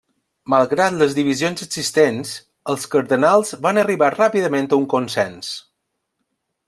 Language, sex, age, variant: Catalan, male, 30-39, Balear